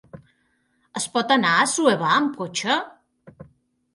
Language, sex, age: Catalan, female, 50-59